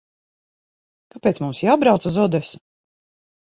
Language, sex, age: Latvian, female, 50-59